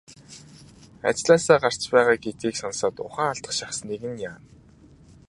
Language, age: Mongolian, 19-29